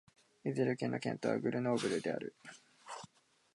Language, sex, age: Japanese, male, 19-29